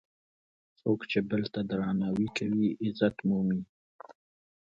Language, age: Pashto, 30-39